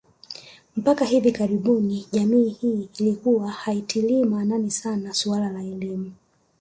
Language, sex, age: Swahili, female, 19-29